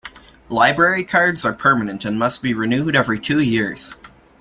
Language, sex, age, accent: English, male, under 19, Canadian English